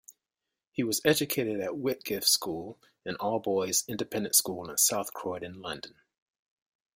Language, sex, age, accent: English, male, 50-59, United States English